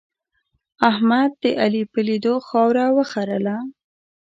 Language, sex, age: Pashto, female, under 19